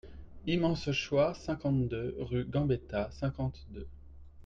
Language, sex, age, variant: French, male, 30-39, Français de métropole